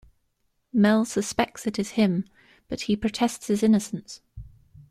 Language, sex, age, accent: English, female, 19-29, England English